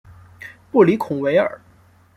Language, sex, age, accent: Chinese, male, 19-29, 出生地：辽宁省